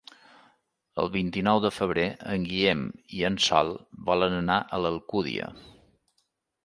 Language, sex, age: Catalan, male, 40-49